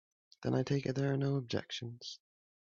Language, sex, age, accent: English, male, under 19, United States English